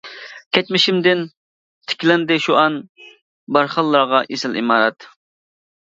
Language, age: Uyghur, 19-29